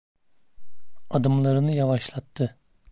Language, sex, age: Turkish, male, 30-39